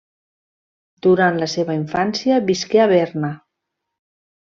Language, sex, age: Catalan, female, 50-59